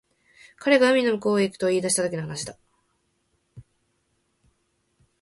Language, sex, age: Japanese, female, 19-29